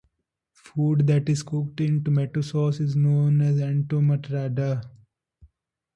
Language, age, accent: English, 19-29, India and South Asia (India, Pakistan, Sri Lanka)